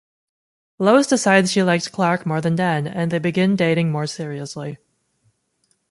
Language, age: English, 19-29